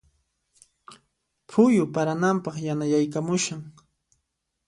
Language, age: Puno Quechua, 19-29